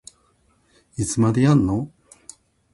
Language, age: Japanese, 60-69